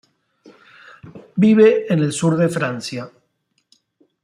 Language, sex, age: Spanish, male, 50-59